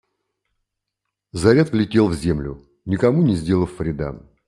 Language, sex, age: Russian, male, 50-59